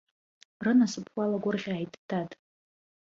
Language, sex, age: Abkhazian, female, under 19